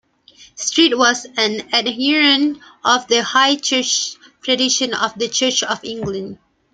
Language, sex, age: English, female, 19-29